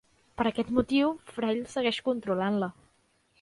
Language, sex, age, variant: Catalan, female, 19-29, Central